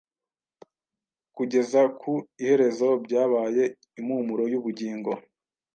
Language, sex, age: Kinyarwanda, male, 19-29